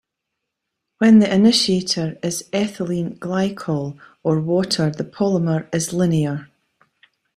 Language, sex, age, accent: English, female, 50-59, Scottish English